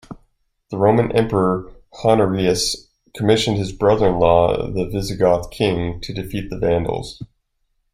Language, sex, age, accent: English, male, 40-49, United States English